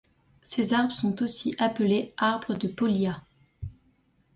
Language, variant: French, Français de métropole